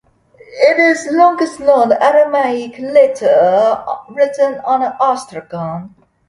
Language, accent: English, Malaysian English